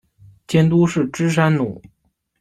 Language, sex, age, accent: Chinese, male, 19-29, 出生地：黑龙江省